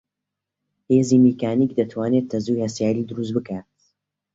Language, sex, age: Central Kurdish, female, under 19